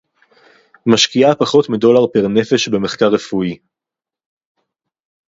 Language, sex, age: Hebrew, male, 19-29